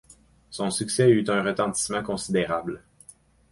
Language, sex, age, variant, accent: French, male, 30-39, Français d'Amérique du Nord, Français du Canada